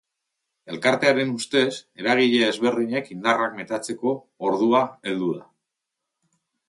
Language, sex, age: Basque, male, 40-49